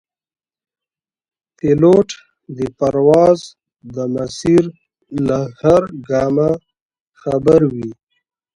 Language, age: Pashto, 19-29